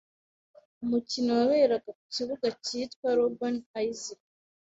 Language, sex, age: Kinyarwanda, female, 19-29